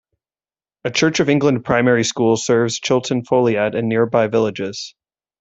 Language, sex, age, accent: English, male, 30-39, Canadian English